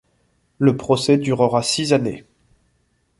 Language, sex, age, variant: French, male, 30-39, Français de métropole